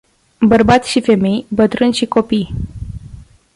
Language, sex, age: Romanian, female, 19-29